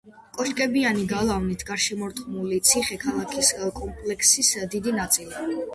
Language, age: Georgian, under 19